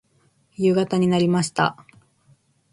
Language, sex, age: Japanese, female, 19-29